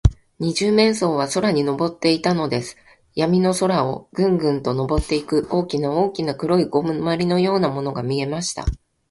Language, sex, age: Japanese, female, 40-49